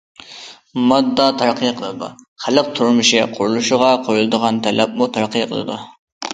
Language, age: Uyghur, 19-29